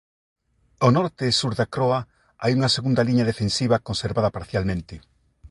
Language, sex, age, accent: Galician, male, 50-59, Normativo (estándar)